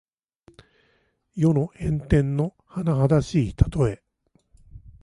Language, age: Japanese, 50-59